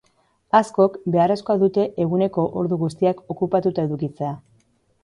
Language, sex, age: Basque, female, 30-39